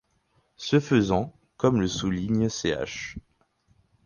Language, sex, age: French, male, 19-29